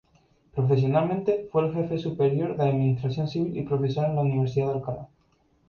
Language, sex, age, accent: Spanish, male, 19-29, España: Islas Canarias